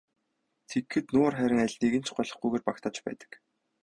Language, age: Mongolian, 19-29